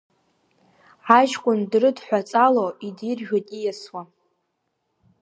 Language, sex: Abkhazian, female